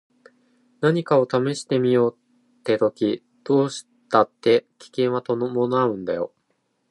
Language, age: Japanese, 19-29